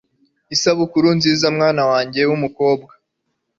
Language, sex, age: Kinyarwanda, male, under 19